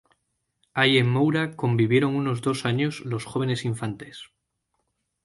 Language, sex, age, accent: Spanish, male, 30-39, España: Norte peninsular (Asturias, Castilla y León, Cantabria, País Vasco, Navarra, Aragón, La Rioja, Guadalajara, Cuenca)